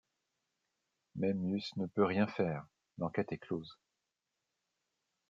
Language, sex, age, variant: French, male, 40-49, Français de métropole